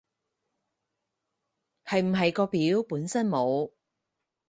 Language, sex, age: Cantonese, female, 30-39